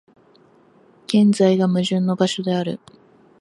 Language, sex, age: Japanese, female, under 19